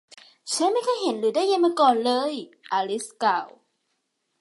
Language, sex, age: Thai, female, 19-29